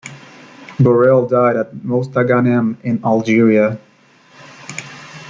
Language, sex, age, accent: English, male, 19-29, United States English